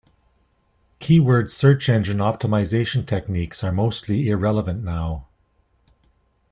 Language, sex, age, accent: English, male, 50-59, Canadian English